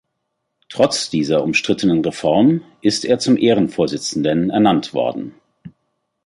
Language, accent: German, Deutschland Deutsch